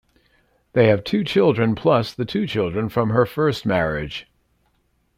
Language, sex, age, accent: English, male, 60-69, United States English